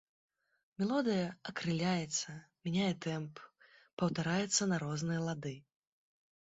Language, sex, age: Belarusian, female, 19-29